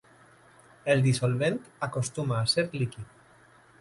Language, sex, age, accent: Catalan, male, 30-39, valencià